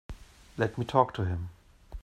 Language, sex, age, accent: English, male, 40-49, England English